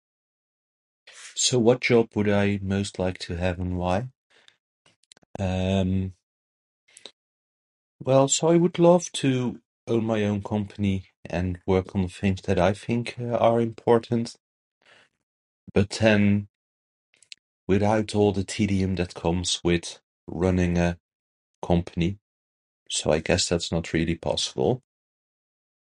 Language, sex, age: English, male, 30-39